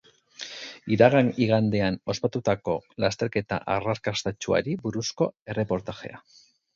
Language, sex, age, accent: Basque, male, 40-49, Mendebalekoa (Araba, Bizkaia, Gipuzkoako mendebaleko herri batzuk)